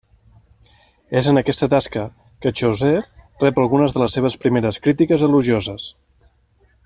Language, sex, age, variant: Catalan, male, 30-39, Nord-Occidental